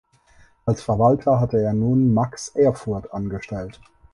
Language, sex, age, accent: German, male, 30-39, Deutschland Deutsch